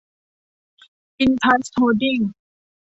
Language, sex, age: Thai, female, 19-29